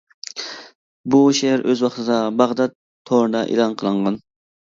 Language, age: Uyghur, 19-29